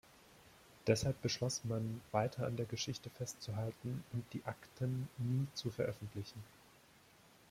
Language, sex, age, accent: German, male, 19-29, Deutschland Deutsch